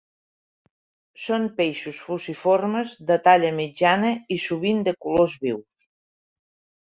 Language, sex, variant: Catalan, female, Central